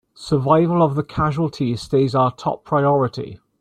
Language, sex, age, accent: English, male, 60-69, Welsh English